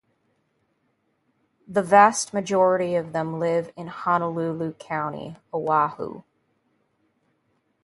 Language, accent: English, United States English